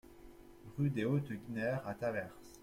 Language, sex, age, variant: French, male, 19-29, Français de métropole